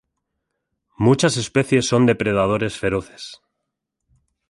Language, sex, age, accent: Spanish, male, 40-49, España: Centro-Sur peninsular (Madrid, Toledo, Castilla-La Mancha)